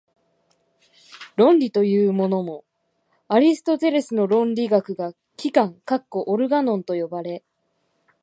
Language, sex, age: Japanese, female, under 19